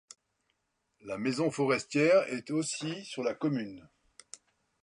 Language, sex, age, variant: French, male, 60-69, Français de métropole